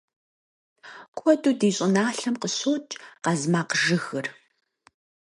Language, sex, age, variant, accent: Kabardian, female, 30-39, Адыгэбзэ (Къэбэрдей, Кирил, псоми зэдай), Джылэхъстэней (Gilahsteney)